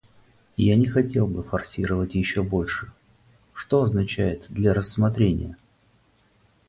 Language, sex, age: Russian, male, 40-49